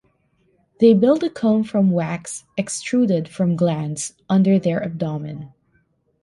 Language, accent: English, Filipino